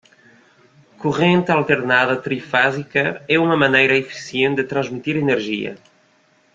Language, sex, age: Portuguese, male, 30-39